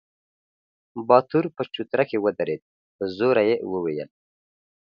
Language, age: Pashto, 30-39